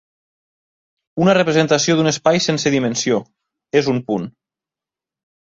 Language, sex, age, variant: Catalan, male, 30-39, Nord-Occidental